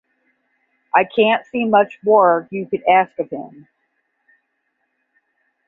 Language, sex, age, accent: English, female, 40-49, United States English; Midwestern